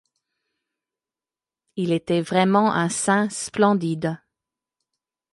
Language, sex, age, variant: French, female, 50-59, Français de métropole